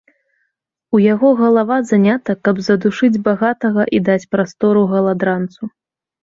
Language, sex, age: Belarusian, female, 19-29